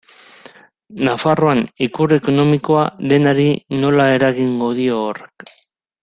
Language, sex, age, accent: Basque, male, 40-49, Mendebalekoa (Araba, Bizkaia, Gipuzkoako mendebaleko herri batzuk)